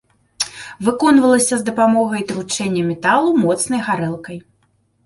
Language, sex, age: Belarusian, female, 30-39